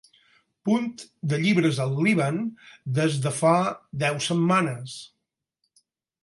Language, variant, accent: Catalan, Balear, balear